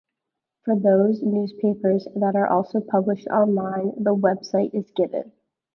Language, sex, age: English, female, 19-29